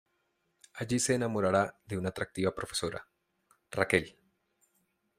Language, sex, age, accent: Spanish, male, 30-39, Andino-Pacífico: Colombia, Perú, Ecuador, oeste de Bolivia y Venezuela andina